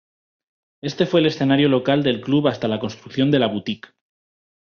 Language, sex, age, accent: Spanish, male, 19-29, España: Centro-Sur peninsular (Madrid, Toledo, Castilla-La Mancha)